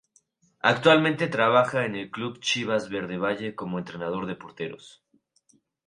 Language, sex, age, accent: Spanish, male, 19-29, México